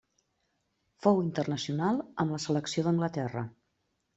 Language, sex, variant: Catalan, female, Central